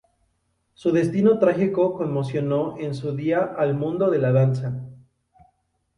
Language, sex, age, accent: Spanish, male, 19-29, México